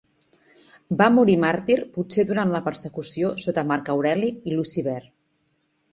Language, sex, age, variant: Catalan, female, 40-49, Central